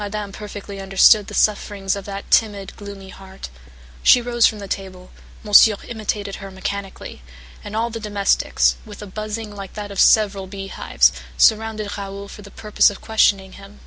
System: none